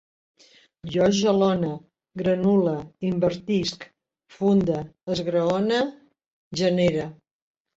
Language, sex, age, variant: Catalan, female, 70-79, Central